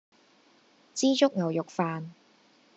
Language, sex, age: Cantonese, female, 19-29